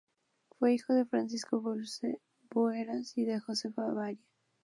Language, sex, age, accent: Spanish, female, 19-29, México